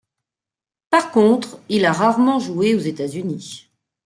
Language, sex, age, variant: French, female, 40-49, Français de métropole